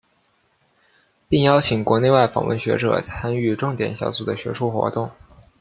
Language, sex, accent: Chinese, male, 出生地：湖北省